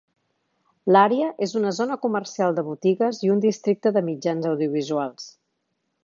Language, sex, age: Catalan, female, 50-59